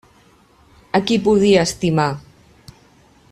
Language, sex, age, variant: Catalan, female, 50-59, Central